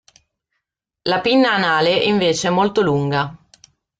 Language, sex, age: Italian, female, 19-29